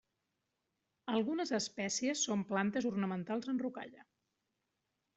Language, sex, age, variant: Catalan, female, 40-49, Central